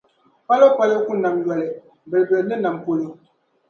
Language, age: Dagbani, 19-29